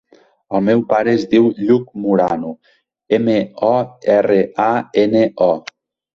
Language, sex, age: Catalan, male, 19-29